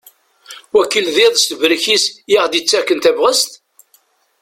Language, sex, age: Kabyle, female, 60-69